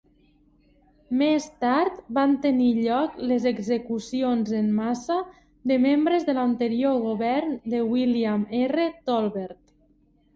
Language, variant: Catalan, Nord-Occidental